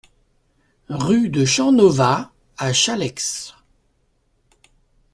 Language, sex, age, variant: French, male, 60-69, Français de métropole